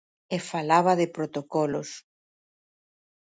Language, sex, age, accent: Galician, female, 60-69, Normativo (estándar)